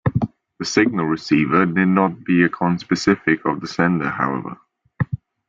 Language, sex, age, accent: English, male, 19-29, England English